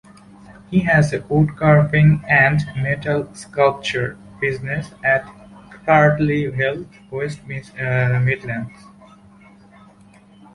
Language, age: English, 19-29